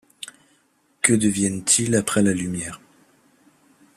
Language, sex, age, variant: French, male, 19-29, Français de métropole